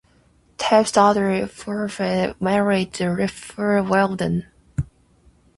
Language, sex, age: English, female, 19-29